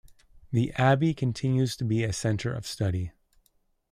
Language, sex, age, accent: English, male, 30-39, Canadian English